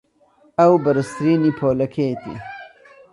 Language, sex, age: Central Kurdish, male, 30-39